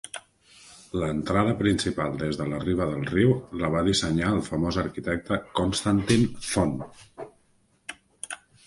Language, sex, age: Catalan, male, 40-49